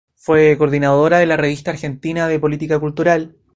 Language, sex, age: Spanish, male, 19-29